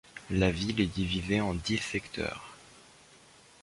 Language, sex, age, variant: French, male, under 19, Français de métropole